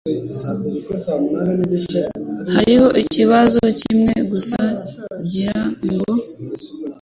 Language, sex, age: Kinyarwanda, female, 19-29